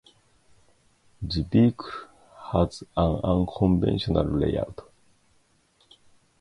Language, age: English, 50-59